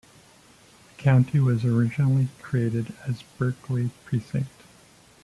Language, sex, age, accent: English, male, 30-39, United States English